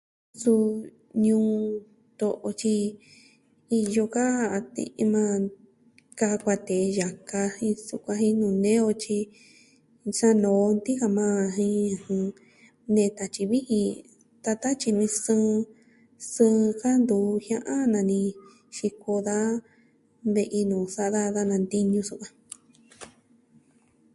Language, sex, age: Southwestern Tlaxiaco Mixtec, female, 19-29